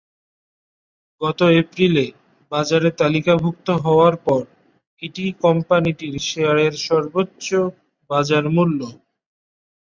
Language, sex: Bengali, male